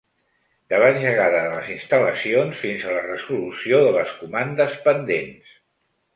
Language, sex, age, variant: Catalan, male, 60-69, Central